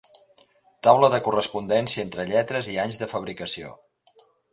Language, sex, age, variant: Catalan, male, 60-69, Central